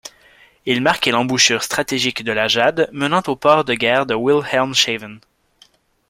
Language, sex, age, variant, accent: French, male, 19-29, Français d'Amérique du Nord, Français du Canada